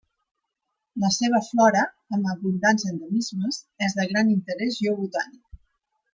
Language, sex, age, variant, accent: Catalan, female, 50-59, Nord-Occidental, Empordanès